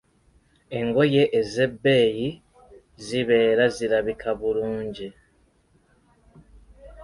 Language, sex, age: Ganda, male, 19-29